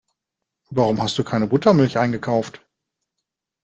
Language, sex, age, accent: German, male, 40-49, Deutschland Deutsch